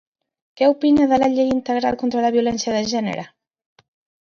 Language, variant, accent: Catalan, Central, central